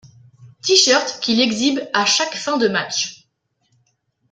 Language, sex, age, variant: French, female, 19-29, Français de métropole